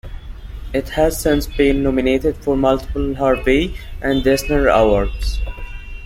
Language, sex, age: English, male, under 19